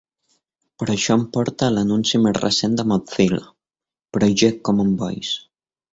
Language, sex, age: Catalan, male, 19-29